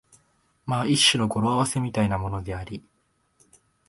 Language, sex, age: Japanese, male, 19-29